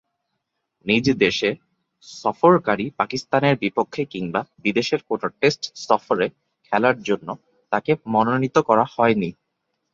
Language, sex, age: Bengali, male, 19-29